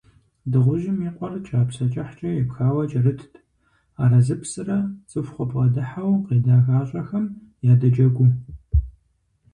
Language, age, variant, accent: Kabardian, 19-29, Адыгэбзэ (Къэбэрдей, Кирил, псоми зэдай), Джылэхъстэней (Gilahsteney)